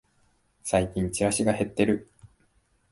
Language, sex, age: Japanese, male, 19-29